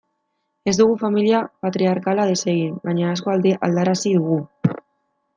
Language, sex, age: Basque, female, 19-29